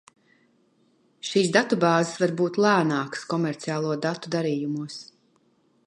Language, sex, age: Latvian, female, 40-49